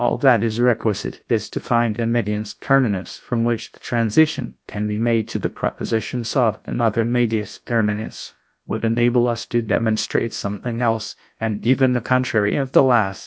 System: TTS, GlowTTS